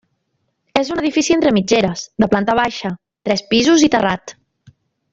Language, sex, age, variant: Catalan, female, 40-49, Nord-Occidental